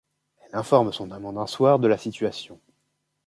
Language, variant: French, Français de métropole